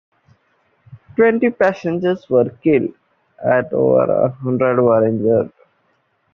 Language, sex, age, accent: English, male, 19-29, India and South Asia (India, Pakistan, Sri Lanka)